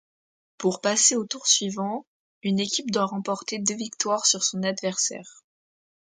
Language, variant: French, Français de métropole